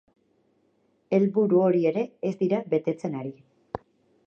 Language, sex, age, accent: Basque, female, 40-49, Erdialdekoa edo Nafarra (Gipuzkoa, Nafarroa)